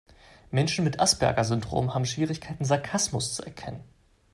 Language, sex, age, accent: German, male, 19-29, Deutschland Deutsch